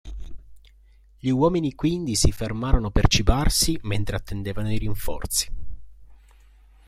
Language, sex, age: Italian, male, 30-39